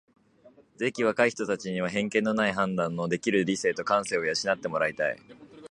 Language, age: Japanese, 19-29